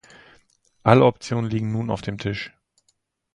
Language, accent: German, Deutschland Deutsch